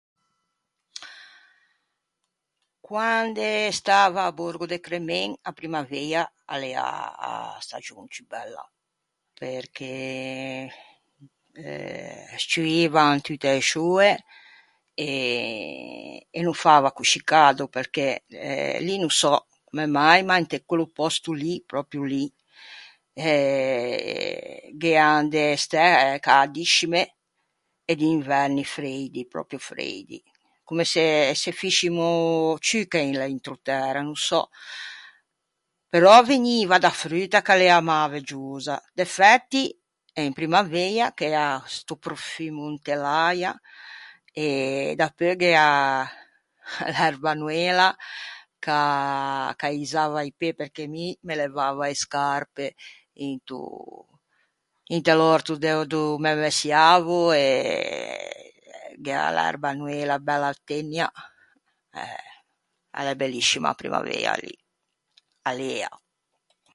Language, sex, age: Ligurian, female, 60-69